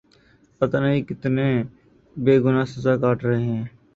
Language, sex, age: Urdu, male, 19-29